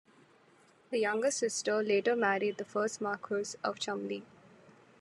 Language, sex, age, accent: English, female, 19-29, India and South Asia (India, Pakistan, Sri Lanka)